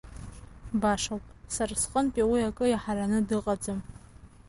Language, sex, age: Abkhazian, female, under 19